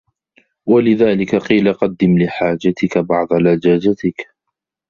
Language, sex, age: Arabic, male, 30-39